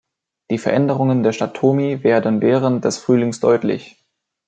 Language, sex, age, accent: German, male, under 19, Deutschland Deutsch